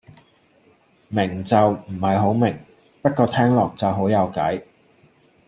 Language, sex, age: Cantonese, male, 30-39